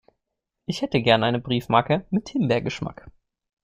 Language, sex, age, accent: German, male, 19-29, Deutschland Deutsch